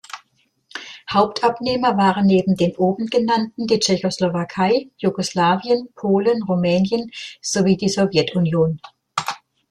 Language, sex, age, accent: German, female, 60-69, Deutschland Deutsch